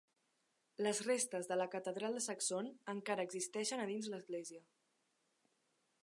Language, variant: Catalan, Central